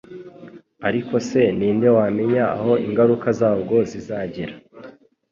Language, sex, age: Kinyarwanda, male, 19-29